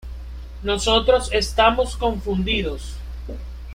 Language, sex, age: Spanish, male, 19-29